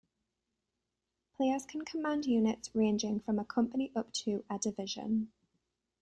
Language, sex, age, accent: English, female, 30-39, England English